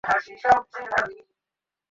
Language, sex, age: Bengali, male, 19-29